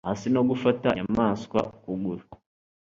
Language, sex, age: Kinyarwanda, male, 19-29